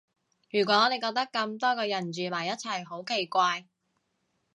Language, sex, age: Cantonese, female, 19-29